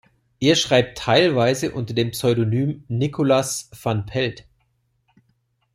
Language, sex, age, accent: German, male, 40-49, Deutschland Deutsch